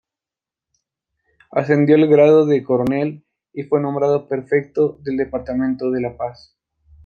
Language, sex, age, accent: Spanish, male, 19-29, Andino-Pacífico: Colombia, Perú, Ecuador, oeste de Bolivia y Venezuela andina